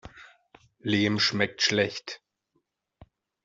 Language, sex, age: German, male, 30-39